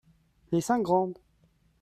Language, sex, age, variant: French, male, 30-39, Français de métropole